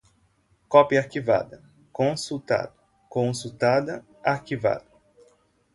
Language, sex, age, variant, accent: Portuguese, male, 19-29, Portuguese (Brasil), Nordestino